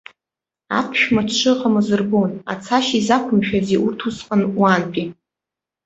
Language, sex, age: Abkhazian, female, 19-29